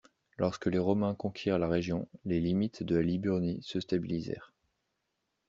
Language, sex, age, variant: French, male, 19-29, Français de métropole